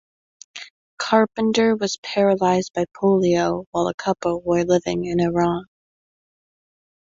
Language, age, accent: English, under 19, United States English